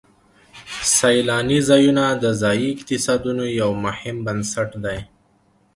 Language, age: Pashto, 19-29